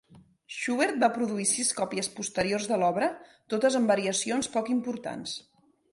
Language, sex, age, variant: Catalan, female, 40-49, Nord-Occidental